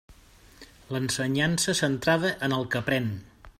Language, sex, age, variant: Catalan, male, 50-59, Central